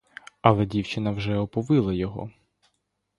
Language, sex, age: Ukrainian, male, 19-29